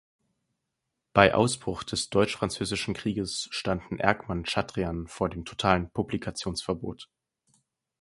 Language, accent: German, Deutschland Deutsch